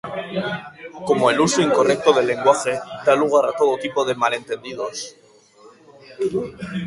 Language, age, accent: Spanish, under 19, España: Norte peninsular (Asturias, Castilla y León, Cantabria, País Vasco, Navarra, Aragón, La Rioja, Guadalajara, Cuenca)